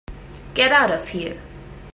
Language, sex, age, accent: English, female, 19-29, England English